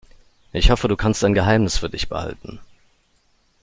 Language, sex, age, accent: German, male, 30-39, Deutschland Deutsch